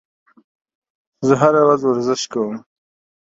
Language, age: Pashto, 19-29